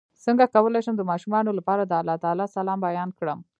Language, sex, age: Pashto, female, 19-29